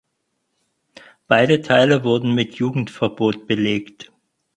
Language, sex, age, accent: German, male, 50-59, Deutschland Deutsch